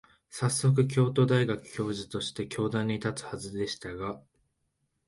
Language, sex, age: Japanese, male, 19-29